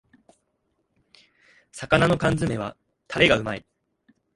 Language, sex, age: Japanese, male, 19-29